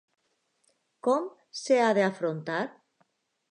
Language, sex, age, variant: Catalan, female, under 19, Alacantí